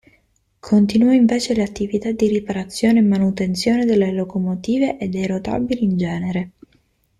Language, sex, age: Italian, female, 19-29